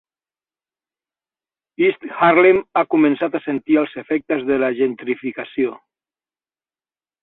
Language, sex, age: Catalan, male, 50-59